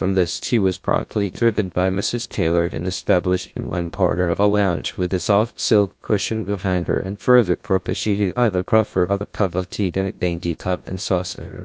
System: TTS, GlowTTS